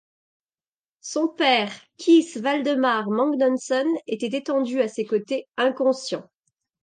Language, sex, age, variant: French, female, 40-49, Français de métropole